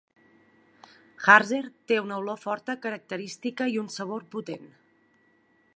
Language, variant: Catalan, Central